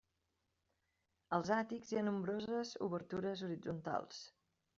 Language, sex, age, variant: Catalan, female, 30-39, Central